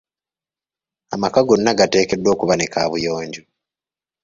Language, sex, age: Ganda, male, 19-29